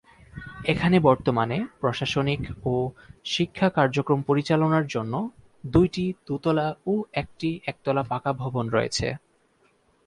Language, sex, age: Bengali, male, 19-29